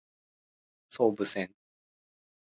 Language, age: Japanese, 30-39